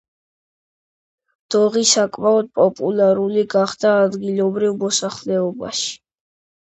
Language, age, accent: Georgian, under 19, ჩვეულებრივი